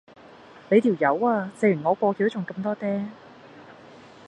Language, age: Cantonese, 19-29